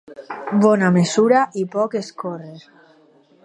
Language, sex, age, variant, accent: Catalan, female, under 19, Alacantí, valencià